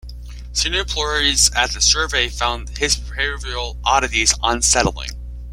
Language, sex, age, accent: English, male, under 19, United States English